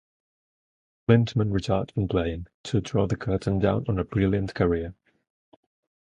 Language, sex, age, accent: English, male, 19-29, England English